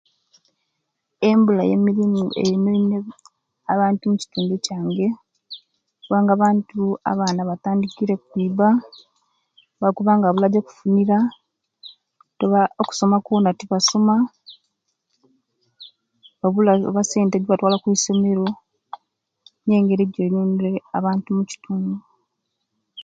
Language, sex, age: Kenyi, female, 19-29